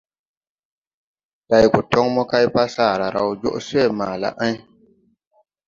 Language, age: Tupuri, 19-29